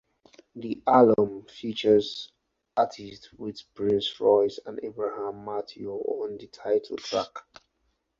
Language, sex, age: English, male, 19-29